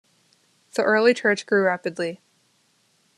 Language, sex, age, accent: English, female, under 19, United States English